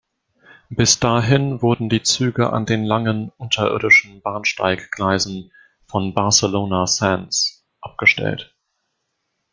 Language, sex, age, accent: German, male, 19-29, Deutschland Deutsch